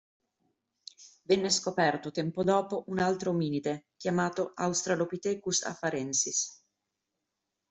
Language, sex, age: Italian, female, 30-39